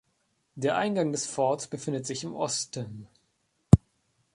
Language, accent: German, Deutschland Deutsch